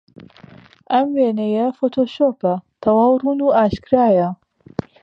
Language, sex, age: Central Kurdish, female, 30-39